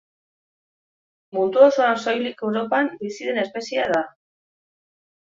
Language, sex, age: Basque, female, 30-39